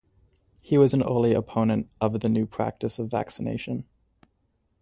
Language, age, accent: English, 19-29, Canadian English